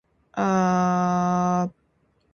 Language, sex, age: Indonesian, female, 19-29